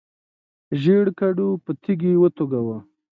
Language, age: Pashto, 30-39